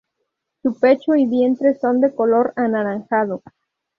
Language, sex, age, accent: Spanish, female, 19-29, México